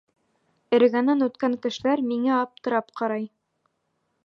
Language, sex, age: Bashkir, female, 19-29